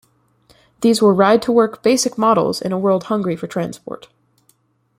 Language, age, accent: English, 19-29, Canadian English